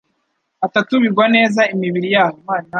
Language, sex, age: Kinyarwanda, male, 19-29